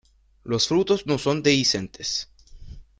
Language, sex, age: Spanish, male, 19-29